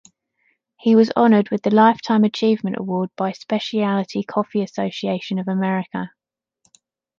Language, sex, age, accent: English, female, 30-39, England English